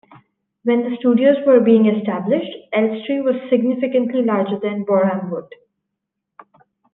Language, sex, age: English, female, 19-29